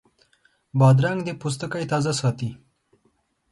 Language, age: Pashto, 19-29